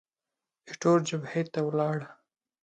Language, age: Pashto, 19-29